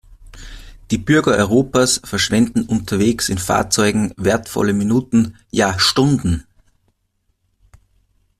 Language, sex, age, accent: German, male, 30-39, Österreichisches Deutsch